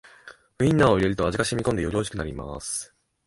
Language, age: Japanese, 19-29